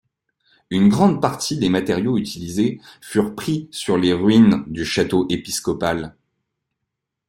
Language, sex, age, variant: French, male, 30-39, Français de métropole